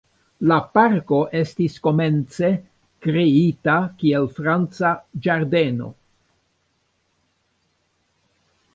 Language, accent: Esperanto, Internacia